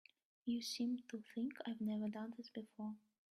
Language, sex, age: English, female, 19-29